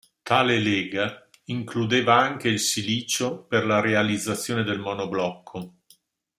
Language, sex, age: Italian, male, 60-69